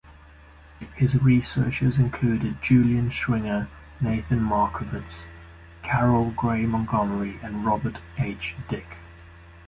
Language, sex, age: English, male, 30-39